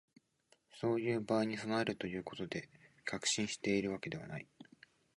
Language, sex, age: Japanese, male, 19-29